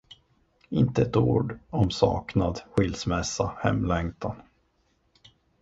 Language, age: Swedish, 30-39